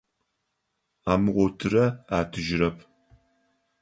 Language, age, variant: Adyghe, 60-69, Адыгабзэ (Кирил, пстэумэ зэдыряе)